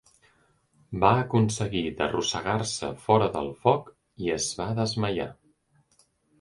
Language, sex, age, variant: Catalan, male, 40-49, Central